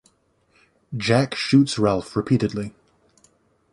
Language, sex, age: English, male, 19-29